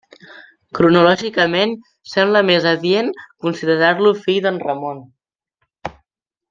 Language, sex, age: Catalan, male, under 19